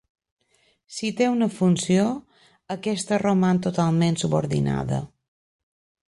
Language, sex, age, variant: Catalan, female, 50-59, Balear